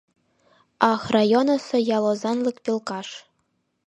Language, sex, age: Mari, female, 19-29